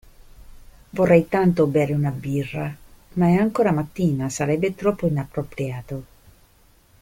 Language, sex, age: Italian, female, 50-59